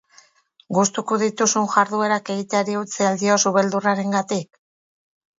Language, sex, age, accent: Basque, female, 50-59, Mendebalekoa (Araba, Bizkaia, Gipuzkoako mendebaleko herri batzuk)